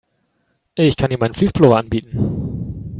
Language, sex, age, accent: German, male, 19-29, Deutschland Deutsch